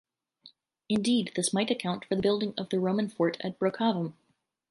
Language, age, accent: English, 30-39, United States English